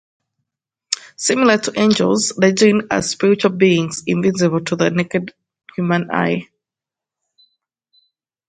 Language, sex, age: English, female, 19-29